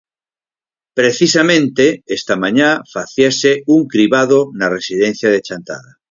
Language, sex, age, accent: Galician, male, 50-59, Normativo (estándar)